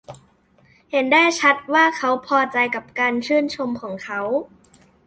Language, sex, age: Thai, male, under 19